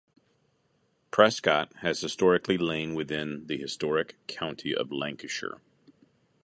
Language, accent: English, United States English